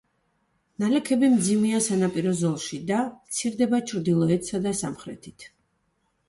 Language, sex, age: Georgian, female, 40-49